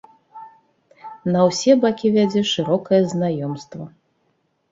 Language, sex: Belarusian, female